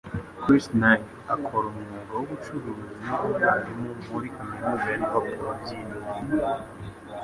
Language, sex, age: Kinyarwanda, male, 19-29